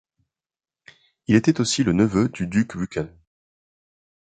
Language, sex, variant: French, male, Français de métropole